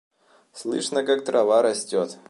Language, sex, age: Russian, male, 19-29